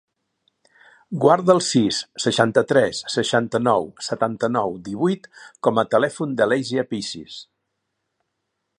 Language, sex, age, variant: Catalan, male, 60-69, Central